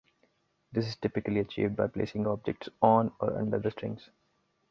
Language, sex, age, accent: English, male, 19-29, India and South Asia (India, Pakistan, Sri Lanka)